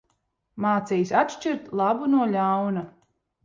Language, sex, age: Latvian, female, 30-39